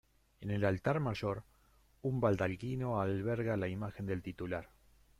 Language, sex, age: Spanish, male, 50-59